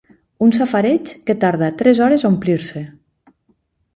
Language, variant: Catalan, Nord-Occidental